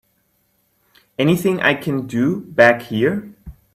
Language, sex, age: English, male, 19-29